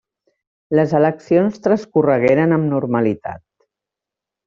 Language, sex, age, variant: Catalan, female, 50-59, Central